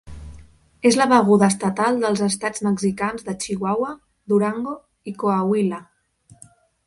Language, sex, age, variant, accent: Catalan, female, 30-39, Central, central